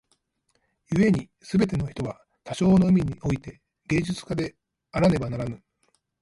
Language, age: Japanese, 50-59